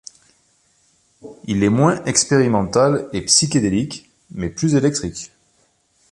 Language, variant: French, Français de métropole